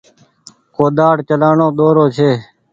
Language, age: Goaria, 19-29